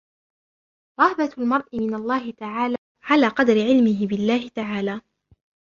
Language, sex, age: Arabic, female, 19-29